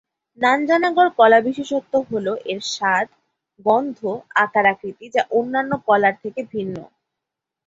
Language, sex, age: Bengali, female, 19-29